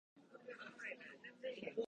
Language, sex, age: Japanese, female, 19-29